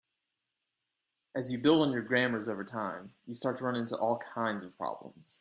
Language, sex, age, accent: English, male, 19-29, United States English